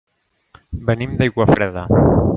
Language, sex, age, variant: Catalan, male, 40-49, Central